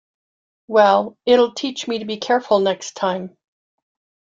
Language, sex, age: English, female, 60-69